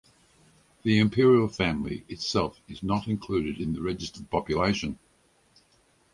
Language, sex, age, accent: English, male, 70-79, Australian English